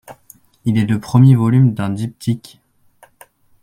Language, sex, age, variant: French, male, under 19, Français de métropole